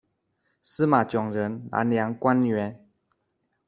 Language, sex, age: Chinese, male, 30-39